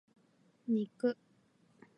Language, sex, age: Japanese, female, 19-29